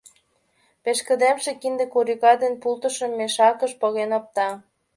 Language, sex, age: Mari, female, 19-29